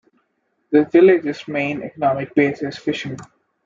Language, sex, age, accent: English, male, 19-29, India and South Asia (India, Pakistan, Sri Lanka)